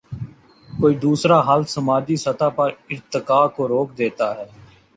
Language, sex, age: Urdu, male, 19-29